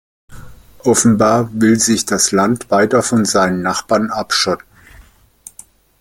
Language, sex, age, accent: German, male, 50-59, Deutschland Deutsch